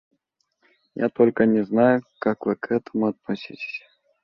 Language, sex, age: Russian, male, 19-29